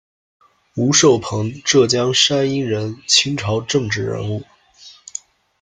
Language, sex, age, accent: Chinese, male, 19-29, 出生地：山东省